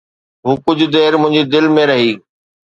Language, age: Sindhi, 40-49